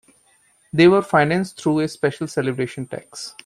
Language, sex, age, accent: English, male, 30-39, India and South Asia (India, Pakistan, Sri Lanka)